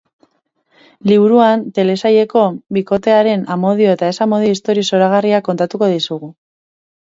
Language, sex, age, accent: Basque, female, 19-29, Mendebalekoa (Araba, Bizkaia, Gipuzkoako mendebaleko herri batzuk)